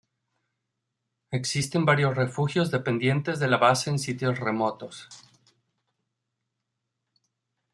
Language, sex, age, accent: Spanish, male, 30-39, México